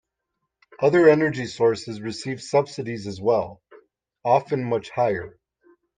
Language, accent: English, United States English